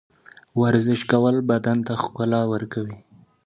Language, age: Pashto, 19-29